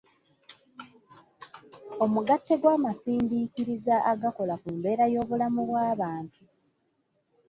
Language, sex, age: Ganda, female, 19-29